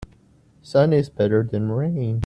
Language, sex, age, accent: English, male, 19-29, United States English